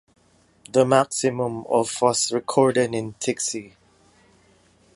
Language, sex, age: English, male, 19-29